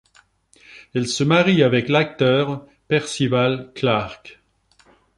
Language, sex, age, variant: French, male, 60-69, Français de métropole